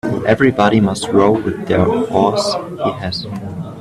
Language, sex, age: English, male, 19-29